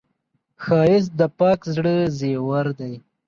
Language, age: Pashto, 19-29